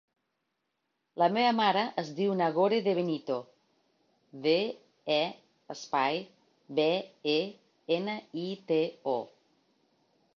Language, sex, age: Catalan, female, 40-49